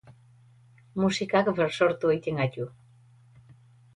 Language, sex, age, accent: Basque, female, 40-49, Erdialdekoa edo Nafarra (Gipuzkoa, Nafarroa)